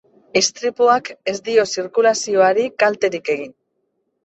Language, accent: Basque, Mendebalekoa (Araba, Bizkaia, Gipuzkoako mendebaleko herri batzuk)